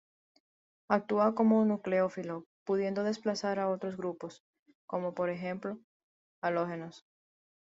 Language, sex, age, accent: Spanish, female, 19-29, Andino-Pacífico: Colombia, Perú, Ecuador, oeste de Bolivia y Venezuela andina